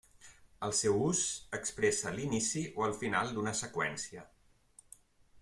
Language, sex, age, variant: Catalan, male, 40-49, Central